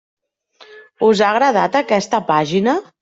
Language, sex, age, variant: Catalan, female, 40-49, Central